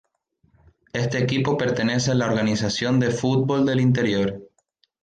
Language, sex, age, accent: Spanish, male, 19-29, España: Islas Canarias